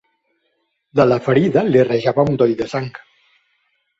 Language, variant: Catalan, Central